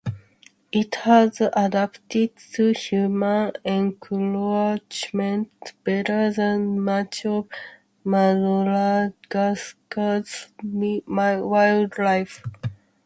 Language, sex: English, female